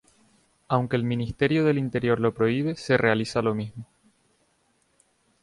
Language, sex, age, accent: Spanish, male, 19-29, España: Islas Canarias